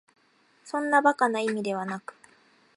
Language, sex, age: Japanese, female, 19-29